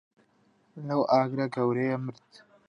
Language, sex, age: Central Kurdish, male, 19-29